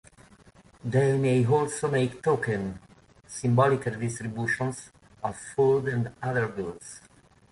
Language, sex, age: English, male, 50-59